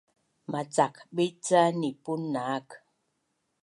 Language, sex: Bunun, female